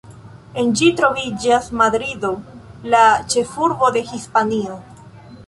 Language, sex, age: Esperanto, female, 19-29